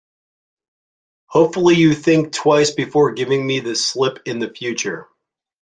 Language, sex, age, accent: English, male, 40-49, United States English